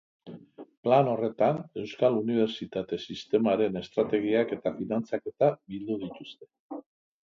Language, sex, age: Basque, male, 60-69